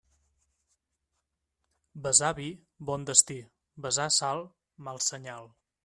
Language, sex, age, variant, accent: Catalan, male, 19-29, Central, central